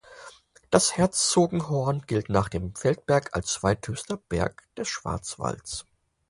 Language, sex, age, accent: German, male, 30-39, Deutschland Deutsch